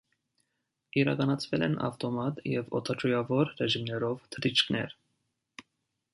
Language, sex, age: Armenian, male, 19-29